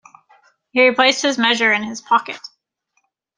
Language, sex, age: English, female, 30-39